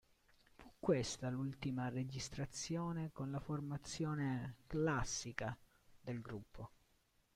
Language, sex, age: Italian, male, 19-29